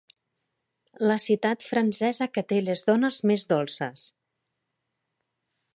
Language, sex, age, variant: Catalan, female, 40-49, Central